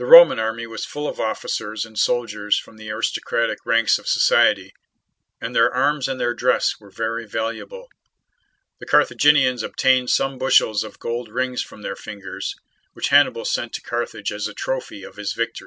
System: none